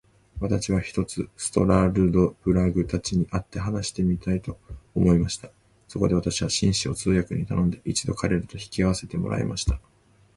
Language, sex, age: Japanese, male, 19-29